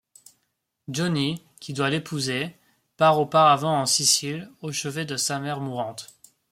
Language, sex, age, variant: French, male, 19-29, Français de métropole